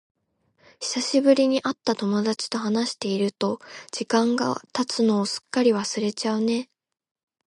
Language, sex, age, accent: Japanese, female, 19-29, 標準語